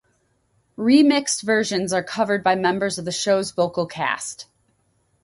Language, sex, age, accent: English, female, 40-49, United States English